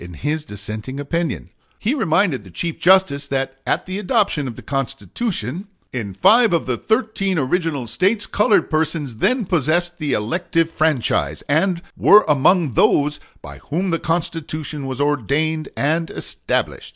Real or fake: real